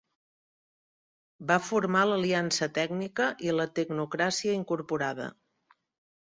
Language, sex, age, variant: Catalan, female, 50-59, Central